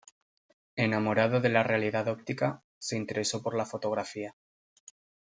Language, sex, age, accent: Spanish, male, 19-29, España: Centro-Sur peninsular (Madrid, Toledo, Castilla-La Mancha)